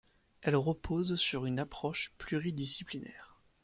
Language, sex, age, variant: French, male, 19-29, Français de métropole